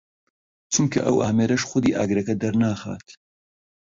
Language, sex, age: Central Kurdish, male, 19-29